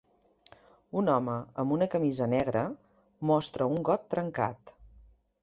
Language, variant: Catalan, Central